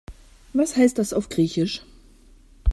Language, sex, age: German, female, 30-39